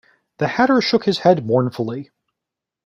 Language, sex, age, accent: English, male, 40-49, United States English